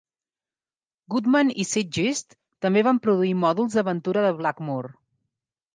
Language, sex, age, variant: Catalan, female, 40-49, Central